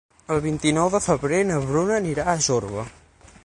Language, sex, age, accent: Catalan, male, 19-29, central; nord-occidental